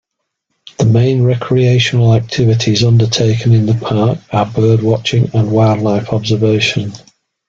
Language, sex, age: English, male, 60-69